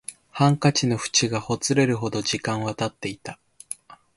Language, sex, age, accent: Japanese, male, 19-29, 標準語